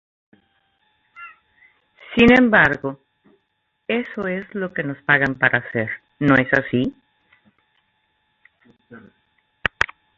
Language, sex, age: Spanish, female, 50-59